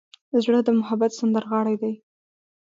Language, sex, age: Pashto, female, 19-29